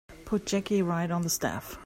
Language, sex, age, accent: English, female, 40-49, England English